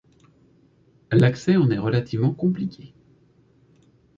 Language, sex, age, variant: French, male, 30-39, Français de métropole